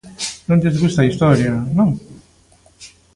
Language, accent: Galician, Normativo (estándar)